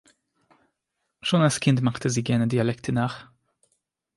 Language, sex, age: German, male, 19-29